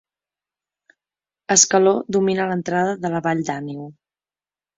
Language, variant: Catalan, Central